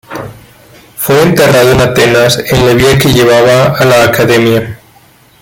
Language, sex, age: Spanish, male, 19-29